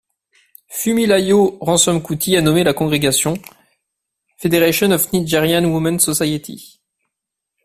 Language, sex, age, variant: French, male, 30-39, Français de métropole